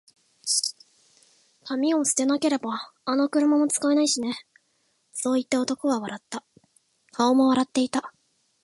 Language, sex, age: Japanese, female, 19-29